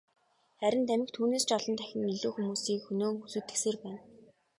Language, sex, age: Mongolian, female, 19-29